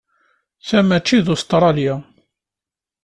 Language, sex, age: Kabyle, male, 40-49